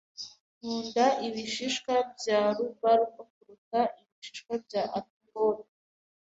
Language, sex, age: Kinyarwanda, female, 19-29